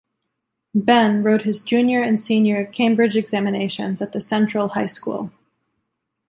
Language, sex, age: English, female, 19-29